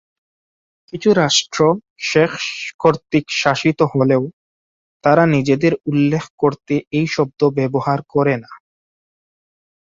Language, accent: Bengali, fluent